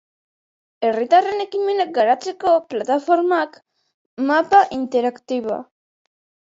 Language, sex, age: Basque, male, 40-49